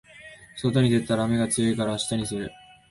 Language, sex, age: Japanese, male, 19-29